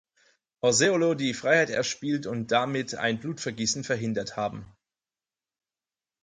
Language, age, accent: German, 30-39, Deutschland Deutsch